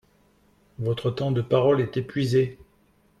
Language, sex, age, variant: French, male, 40-49, Français de métropole